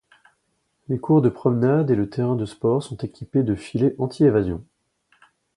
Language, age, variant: French, 40-49, Français de métropole